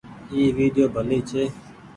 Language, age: Goaria, 19-29